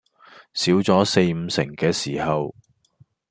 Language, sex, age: Cantonese, male, 40-49